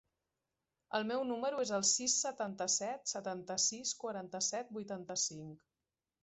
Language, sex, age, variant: Catalan, female, 40-49, Central